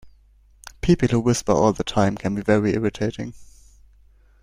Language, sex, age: English, male, under 19